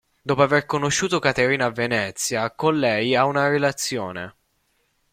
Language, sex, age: Italian, male, 19-29